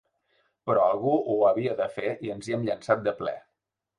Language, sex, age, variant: Catalan, male, 50-59, Central